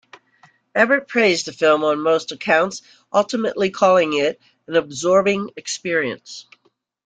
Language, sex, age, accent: English, female, 60-69, United States English